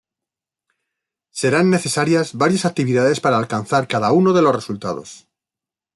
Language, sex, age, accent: Spanish, male, 40-49, España: Centro-Sur peninsular (Madrid, Toledo, Castilla-La Mancha)